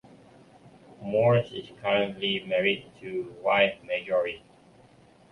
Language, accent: English, Malaysian English